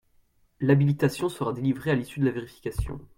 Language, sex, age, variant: French, male, 19-29, Français de métropole